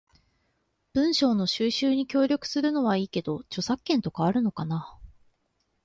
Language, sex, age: Japanese, female, 19-29